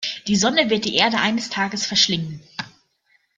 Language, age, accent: German, 19-29, Deutschland Deutsch